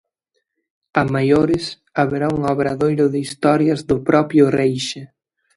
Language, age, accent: Galician, 19-29, Atlántico (seseo e gheada)